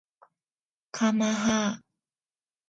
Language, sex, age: Japanese, female, 40-49